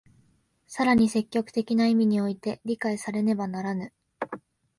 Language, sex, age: Japanese, female, 19-29